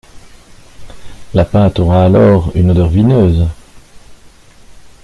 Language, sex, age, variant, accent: French, male, 50-59, Français d'Europe, Français de Belgique